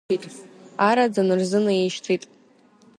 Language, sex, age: Abkhazian, female, under 19